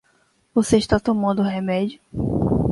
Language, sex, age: Portuguese, female, 30-39